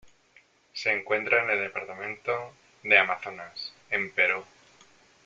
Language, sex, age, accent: Spanish, male, 30-39, España: Centro-Sur peninsular (Madrid, Toledo, Castilla-La Mancha)